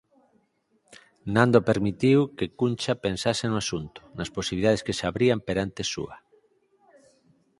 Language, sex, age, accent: Galician, male, 50-59, Central (gheada)